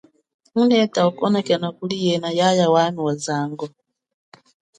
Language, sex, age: Chokwe, female, 40-49